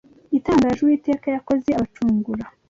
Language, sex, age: Kinyarwanda, female, 19-29